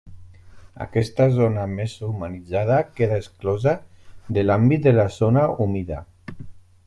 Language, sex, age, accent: Catalan, male, 40-49, valencià